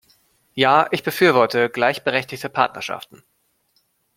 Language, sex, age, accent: German, male, 30-39, Deutschland Deutsch